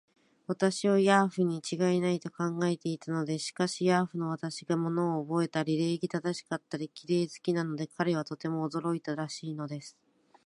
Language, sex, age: Japanese, female, 40-49